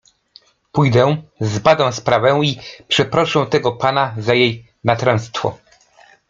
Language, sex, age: Polish, male, 40-49